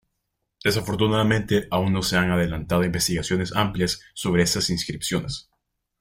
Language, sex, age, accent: Spanish, male, 19-29, Andino-Pacífico: Colombia, Perú, Ecuador, oeste de Bolivia y Venezuela andina